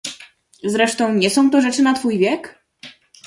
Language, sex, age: Polish, female, 19-29